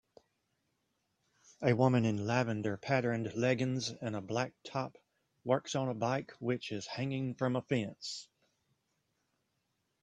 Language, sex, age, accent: English, male, 40-49, United States English